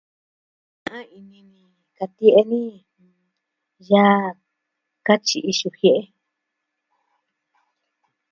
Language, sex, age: Southwestern Tlaxiaco Mixtec, female, 60-69